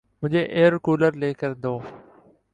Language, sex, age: Urdu, male, 19-29